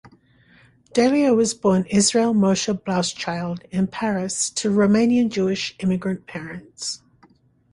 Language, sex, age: English, female, 60-69